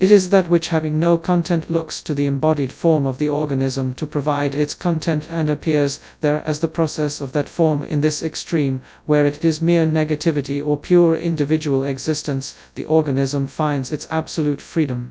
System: TTS, FastPitch